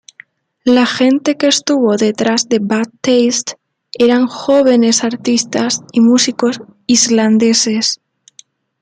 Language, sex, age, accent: Spanish, female, 19-29, España: Sur peninsular (Andalucia, Extremadura, Murcia)